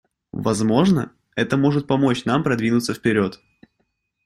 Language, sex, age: Russian, male, 19-29